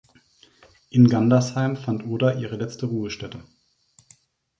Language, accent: German, Deutschland Deutsch